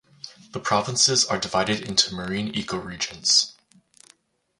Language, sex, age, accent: English, male, 19-29, Canadian English